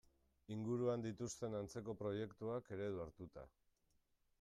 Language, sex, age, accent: Basque, male, 50-59, Mendebalekoa (Araba, Bizkaia, Gipuzkoako mendebaleko herri batzuk)